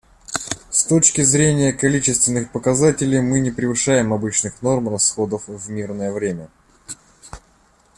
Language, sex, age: Russian, male, 40-49